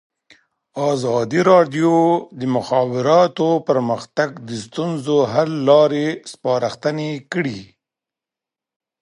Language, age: Pashto, 50-59